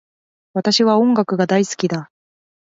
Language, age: Japanese, 19-29